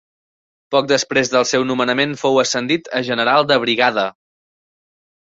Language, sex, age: Catalan, male, 30-39